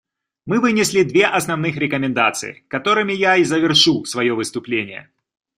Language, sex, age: Russian, male, 30-39